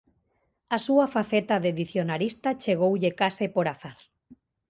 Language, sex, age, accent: Galician, female, 30-39, Normativo (estándar)